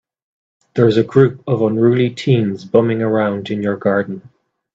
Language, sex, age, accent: English, male, 30-39, Irish English